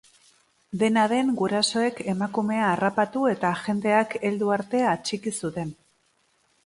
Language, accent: Basque, Mendebalekoa (Araba, Bizkaia, Gipuzkoako mendebaleko herri batzuk)